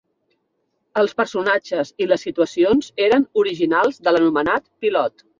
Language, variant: Catalan, Central